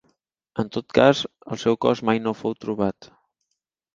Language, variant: Catalan, Central